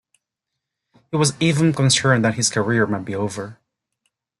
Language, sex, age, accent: English, male, 30-39, United States English